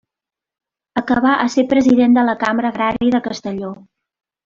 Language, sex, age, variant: Catalan, female, 40-49, Central